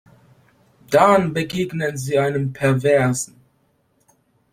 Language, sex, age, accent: German, male, 19-29, Polnisch Deutsch